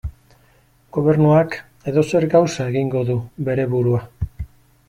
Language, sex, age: Basque, male, 60-69